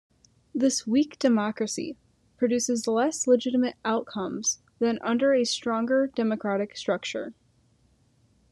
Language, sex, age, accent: English, female, under 19, United States English